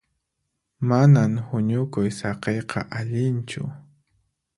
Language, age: Puno Quechua, 30-39